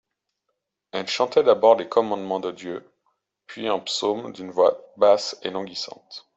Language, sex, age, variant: French, male, 30-39, Français de métropole